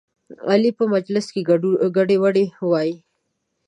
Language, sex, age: Pashto, female, 19-29